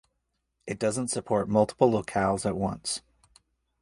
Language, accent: English, United States English